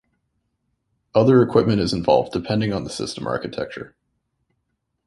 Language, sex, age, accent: English, male, 30-39, Canadian English